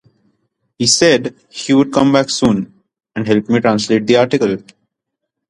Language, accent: English, India and South Asia (India, Pakistan, Sri Lanka)